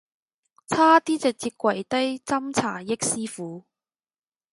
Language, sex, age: Cantonese, female, 19-29